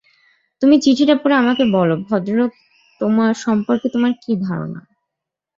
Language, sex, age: Bengali, female, 19-29